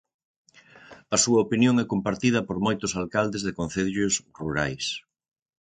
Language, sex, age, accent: Galician, male, 60-69, Atlántico (seseo e gheada)